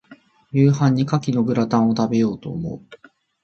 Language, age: Japanese, 30-39